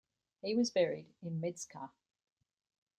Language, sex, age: English, female, 60-69